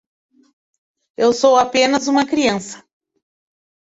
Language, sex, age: Portuguese, female, 50-59